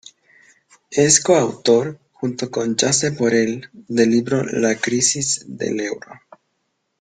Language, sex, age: Spanish, male, under 19